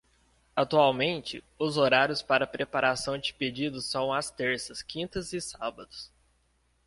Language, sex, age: Portuguese, male, 19-29